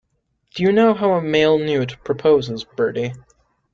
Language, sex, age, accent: English, male, 19-29, United States English